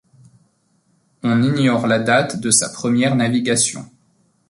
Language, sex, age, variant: French, male, 30-39, Français de métropole